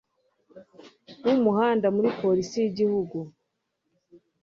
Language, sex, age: Kinyarwanda, female, 30-39